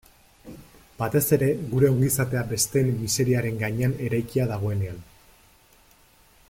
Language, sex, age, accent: Basque, male, 30-39, Erdialdekoa edo Nafarra (Gipuzkoa, Nafarroa)